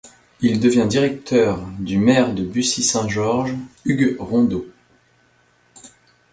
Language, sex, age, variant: French, male, 40-49, Français de métropole